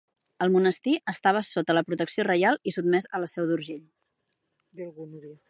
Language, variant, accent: Catalan, Central, central